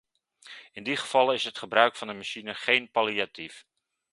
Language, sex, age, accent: Dutch, male, 40-49, Nederlands Nederlands